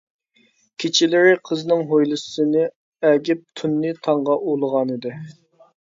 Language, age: Uyghur, 19-29